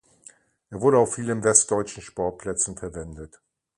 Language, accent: German, Deutschland Deutsch